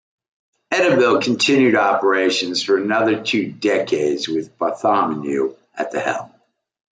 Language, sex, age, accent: English, male, 60-69, United States English